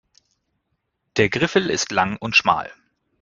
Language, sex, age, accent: German, male, 30-39, Deutschland Deutsch